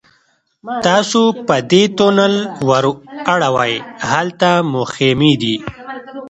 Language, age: Pashto, 30-39